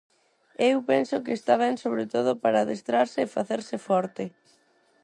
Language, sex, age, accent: Galician, female, under 19, Neofalante